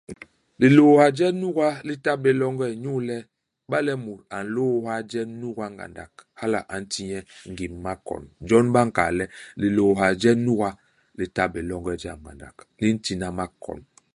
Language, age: Basaa, 40-49